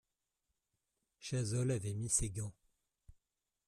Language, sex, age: French, male, 30-39